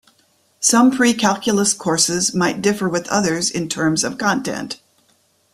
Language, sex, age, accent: English, female, 60-69, United States English